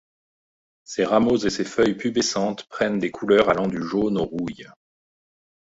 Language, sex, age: French, male, 30-39